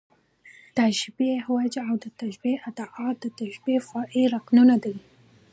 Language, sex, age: Pashto, female, 19-29